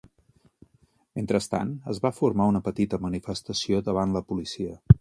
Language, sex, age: Catalan, male, 40-49